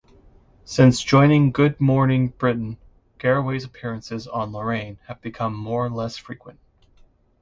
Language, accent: English, United States English